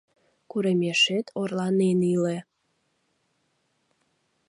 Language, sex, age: Mari, female, 19-29